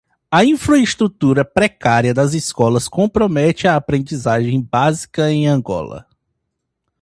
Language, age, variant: Portuguese, 19-29, Portuguese (Brasil)